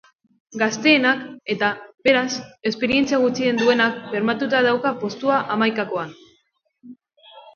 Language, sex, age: Basque, female, 30-39